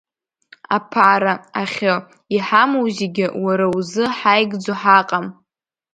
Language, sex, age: Abkhazian, female, under 19